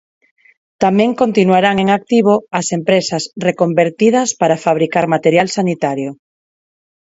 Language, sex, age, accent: Galician, female, 40-49, Neofalante